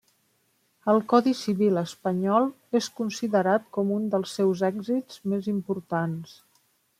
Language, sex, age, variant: Catalan, female, 50-59, Central